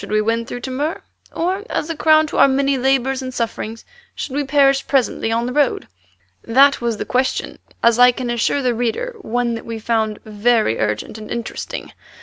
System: none